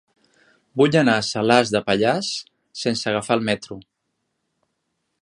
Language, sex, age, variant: Catalan, male, 40-49, Central